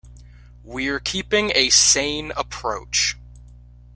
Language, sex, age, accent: English, male, under 19, United States English